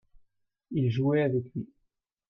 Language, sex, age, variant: French, male, 19-29, Français de métropole